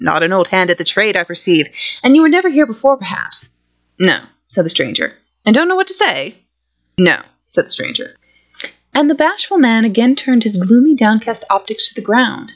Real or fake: real